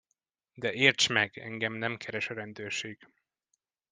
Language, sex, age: Hungarian, male, 19-29